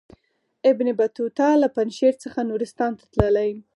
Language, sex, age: Pashto, female, under 19